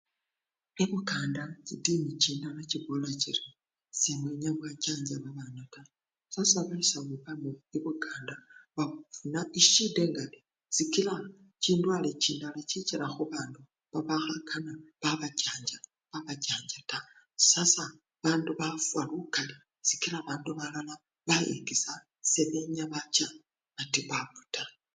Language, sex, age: Luyia, female, 50-59